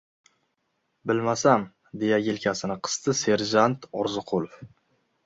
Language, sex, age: Uzbek, male, 19-29